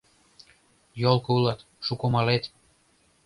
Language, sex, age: Mari, male, 30-39